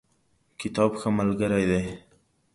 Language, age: Pashto, 19-29